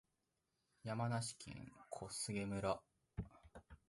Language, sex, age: Japanese, male, 19-29